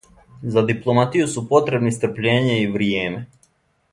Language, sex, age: Serbian, male, 19-29